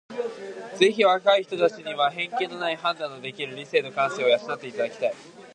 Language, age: Japanese, 19-29